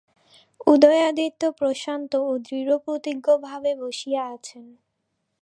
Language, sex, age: Bengali, female, 19-29